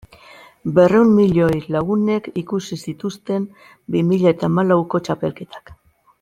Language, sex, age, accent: Basque, female, 50-59, Mendebalekoa (Araba, Bizkaia, Gipuzkoako mendebaleko herri batzuk)